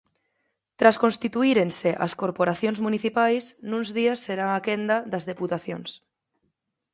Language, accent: Galician, Normativo (estándar)